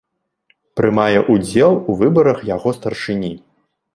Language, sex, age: Belarusian, male, 30-39